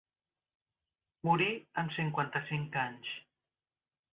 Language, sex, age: Catalan, female, 50-59